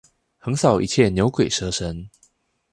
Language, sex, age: Chinese, male, 19-29